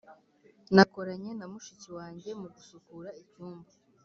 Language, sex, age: Kinyarwanda, female, under 19